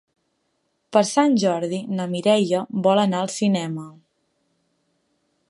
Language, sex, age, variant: Catalan, female, 19-29, Central